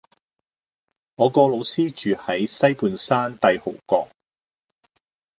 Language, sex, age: Cantonese, male, 50-59